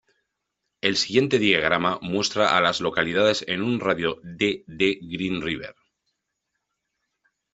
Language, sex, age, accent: Spanish, male, 40-49, España: Centro-Sur peninsular (Madrid, Toledo, Castilla-La Mancha)